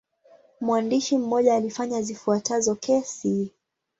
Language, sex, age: Swahili, female, 19-29